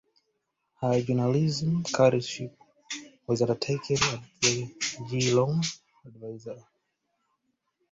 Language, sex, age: English, male, 19-29